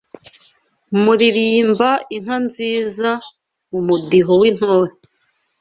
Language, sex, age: Kinyarwanda, female, 19-29